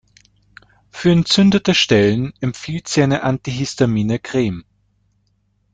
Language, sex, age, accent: German, male, 19-29, Österreichisches Deutsch